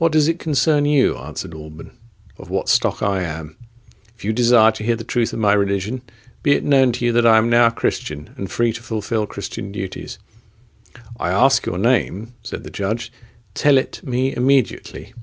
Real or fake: real